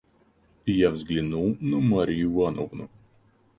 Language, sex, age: Russian, male, 19-29